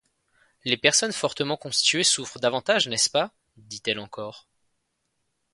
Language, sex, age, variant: French, male, 19-29, Français de métropole